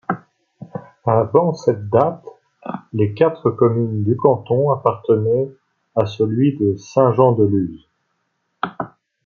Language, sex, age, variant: French, male, 40-49, Français de métropole